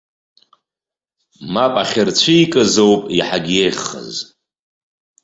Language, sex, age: Abkhazian, male, 40-49